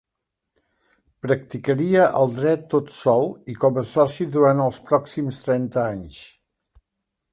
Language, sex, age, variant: Catalan, male, 70-79, Central